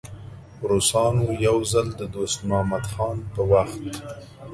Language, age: Pashto, 30-39